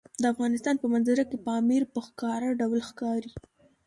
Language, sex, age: Pashto, female, under 19